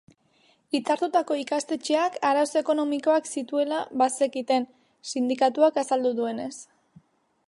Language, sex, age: Basque, female, 19-29